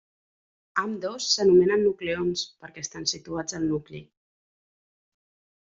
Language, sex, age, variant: Catalan, female, 30-39, Central